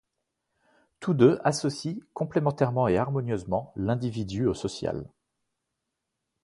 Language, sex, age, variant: French, male, 30-39, Français de métropole